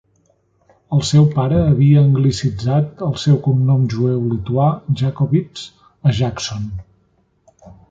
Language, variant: Catalan, Nord-Occidental